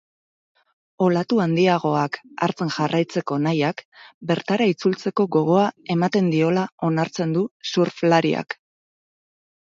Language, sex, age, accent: Basque, female, 30-39, Mendebalekoa (Araba, Bizkaia, Gipuzkoako mendebaleko herri batzuk)